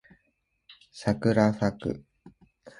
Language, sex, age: Japanese, male, 19-29